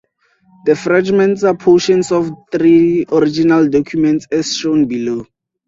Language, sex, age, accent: English, male, under 19, Southern African (South Africa, Zimbabwe, Namibia)